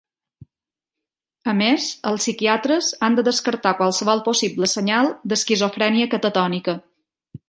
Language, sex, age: Catalan, female, 40-49